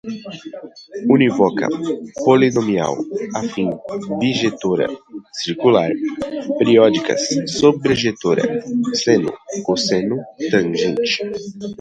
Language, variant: Portuguese, Portuguese (Brasil)